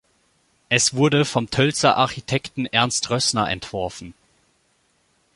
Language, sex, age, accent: German, male, 19-29, Deutschland Deutsch